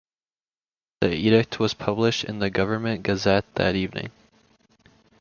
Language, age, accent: English, under 19, United States English